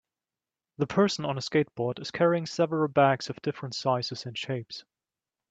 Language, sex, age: English, male, 30-39